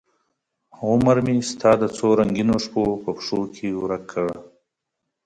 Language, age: Pashto, 30-39